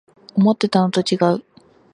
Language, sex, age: Japanese, female, under 19